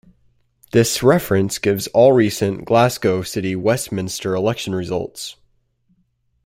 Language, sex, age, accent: English, male, under 19, United States English